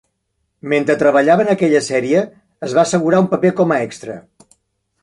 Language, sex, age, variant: Catalan, male, 60-69, Central